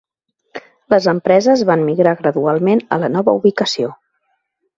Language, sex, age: Catalan, female, 40-49